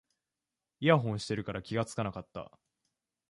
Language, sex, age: Japanese, male, 19-29